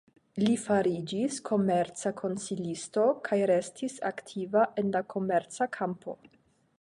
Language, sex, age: Esperanto, female, 19-29